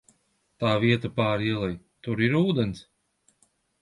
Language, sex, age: Latvian, male, 30-39